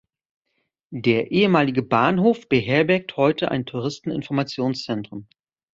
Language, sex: German, male